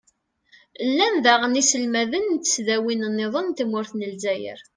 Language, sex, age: Kabyle, female, 40-49